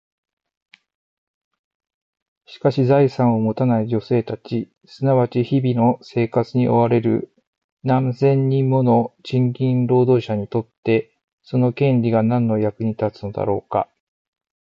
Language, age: Japanese, 40-49